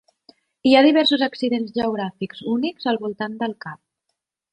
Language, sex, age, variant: Catalan, female, 30-39, Central